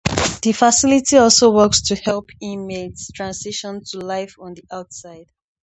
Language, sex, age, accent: English, female, 19-29, England English